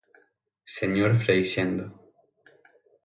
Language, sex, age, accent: Galician, male, 19-29, Central (gheada); Oriental (común en zona oriental); Normativo (estándar)